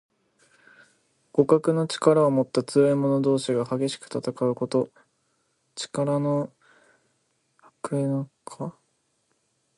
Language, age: Japanese, 19-29